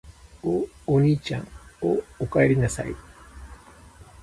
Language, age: Japanese, 60-69